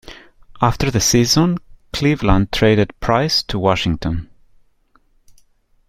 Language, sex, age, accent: English, male, 30-39, England English